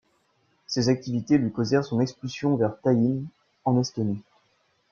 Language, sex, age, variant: French, male, 19-29, Français de métropole